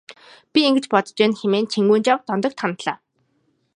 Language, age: Mongolian, 19-29